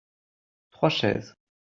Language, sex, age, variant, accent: French, male, 30-39, Français d'Europe, Français de Belgique